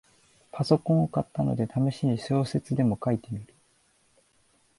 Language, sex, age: Japanese, male, 19-29